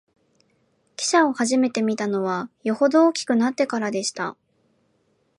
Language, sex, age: Japanese, female, 19-29